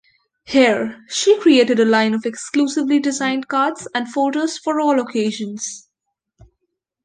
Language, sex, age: English, female, under 19